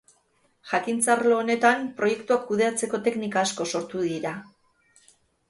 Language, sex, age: Basque, female, 50-59